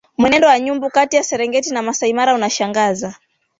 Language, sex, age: Swahili, female, 19-29